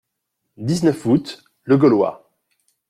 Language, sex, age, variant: French, male, 40-49, Français de métropole